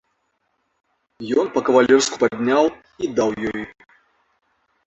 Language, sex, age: Belarusian, male, 40-49